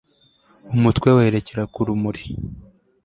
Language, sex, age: Kinyarwanda, male, 19-29